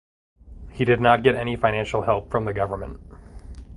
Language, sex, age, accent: English, male, 19-29, United States English